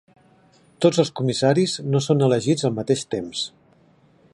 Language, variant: Catalan, Central